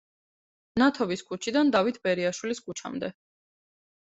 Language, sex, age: Georgian, female, 19-29